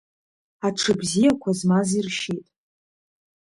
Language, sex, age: Abkhazian, female, under 19